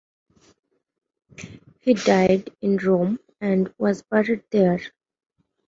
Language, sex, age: English, female, 19-29